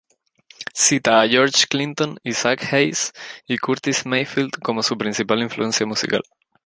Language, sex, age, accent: Spanish, male, 19-29, España: Islas Canarias